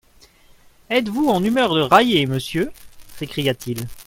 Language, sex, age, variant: French, male, 40-49, Français de métropole